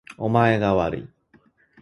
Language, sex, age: Japanese, male, 19-29